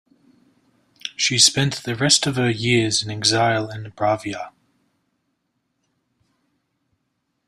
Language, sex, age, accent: English, male, 19-29, Australian English